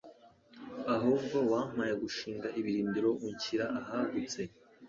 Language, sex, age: Kinyarwanda, male, 19-29